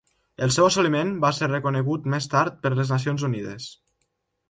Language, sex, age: Catalan, male, under 19